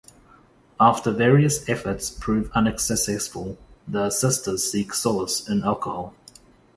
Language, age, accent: English, 19-29, New Zealand English